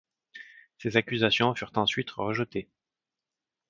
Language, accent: French, Français du Canada